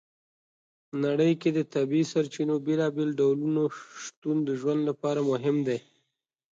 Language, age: Pashto, 30-39